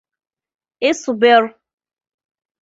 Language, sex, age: Arabic, female, 19-29